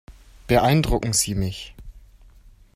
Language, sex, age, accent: German, male, 19-29, Deutschland Deutsch